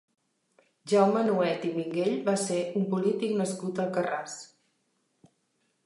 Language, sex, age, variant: Catalan, female, 60-69, Central